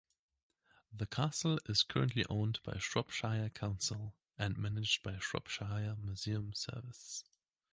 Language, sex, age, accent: English, male, 19-29, England English